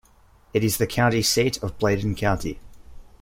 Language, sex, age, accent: English, male, 19-29, Australian English